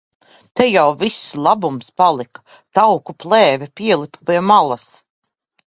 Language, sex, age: Latvian, female, 40-49